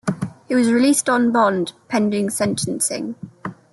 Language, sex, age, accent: English, female, 19-29, England English